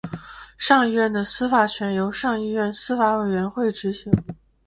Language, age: Chinese, 19-29